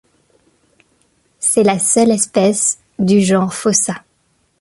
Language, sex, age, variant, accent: French, male, 30-39, Français d'Europe, Français de Suisse